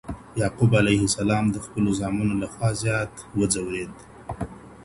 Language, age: Pashto, 40-49